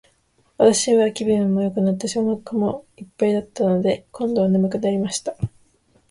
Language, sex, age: Japanese, female, 19-29